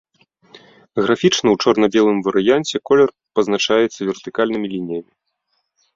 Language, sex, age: Belarusian, male, 19-29